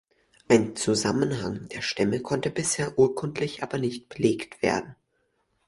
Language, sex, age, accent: German, male, under 19, Deutschland Deutsch